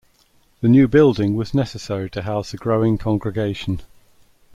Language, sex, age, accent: English, male, 60-69, England English